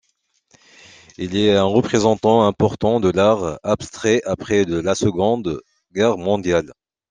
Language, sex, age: French, male, 30-39